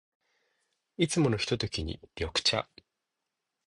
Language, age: Japanese, 30-39